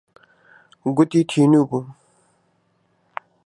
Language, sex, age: Central Kurdish, male, 19-29